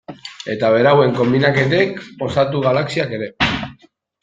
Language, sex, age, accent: Basque, male, under 19, Mendebalekoa (Araba, Bizkaia, Gipuzkoako mendebaleko herri batzuk)